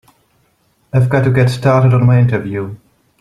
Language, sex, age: English, male, 30-39